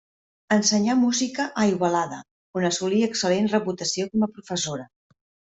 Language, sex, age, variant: Catalan, female, 50-59, Central